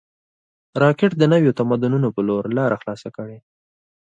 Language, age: Pashto, 19-29